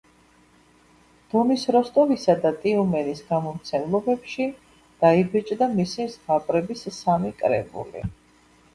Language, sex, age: Georgian, female, 50-59